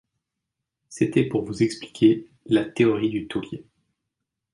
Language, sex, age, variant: French, male, 30-39, Français de métropole